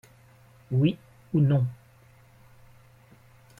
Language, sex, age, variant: French, male, 40-49, Français de métropole